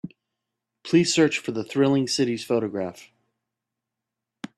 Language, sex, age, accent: English, male, 40-49, United States English